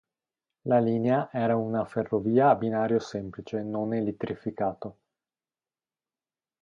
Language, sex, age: Italian, male, 19-29